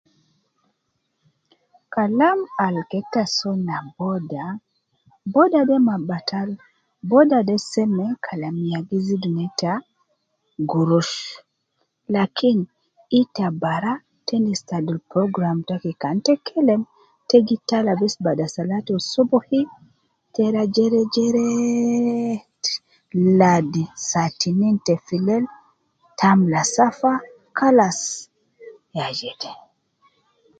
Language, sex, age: Nubi, female, 30-39